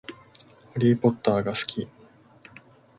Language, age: Japanese, 19-29